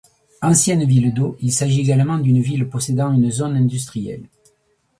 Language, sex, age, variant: French, male, 60-69, Français de métropole